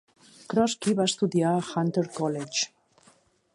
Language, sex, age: Catalan, female, 50-59